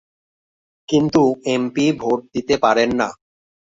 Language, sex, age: Bengali, male, 30-39